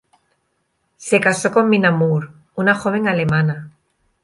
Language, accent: Spanish, España: Sur peninsular (Andalucia, Extremadura, Murcia)